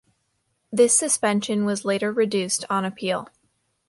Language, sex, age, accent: English, female, under 19, United States English